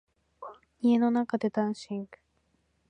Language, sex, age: Japanese, female, 19-29